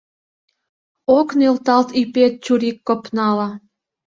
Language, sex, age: Mari, female, 19-29